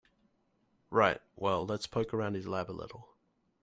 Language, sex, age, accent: English, male, 19-29, Australian English